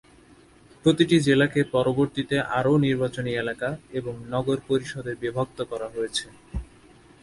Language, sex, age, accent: Bengali, male, 19-29, Standard Bengali